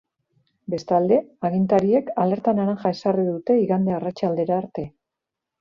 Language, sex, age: Basque, female, 40-49